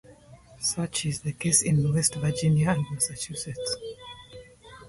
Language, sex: English, female